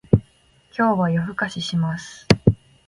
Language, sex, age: Japanese, female, 19-29